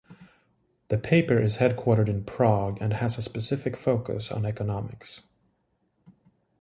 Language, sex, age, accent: English, male, 30-39, United States English